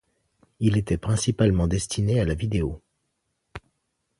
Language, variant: French, Français de métropole